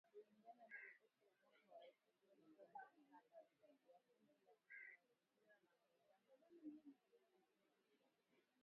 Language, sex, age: Swahili, female, 19-29